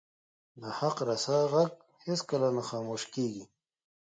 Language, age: Pashto, 30-39